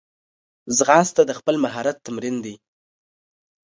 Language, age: Pashto, 19-29